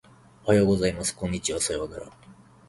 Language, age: Japanese, 19-29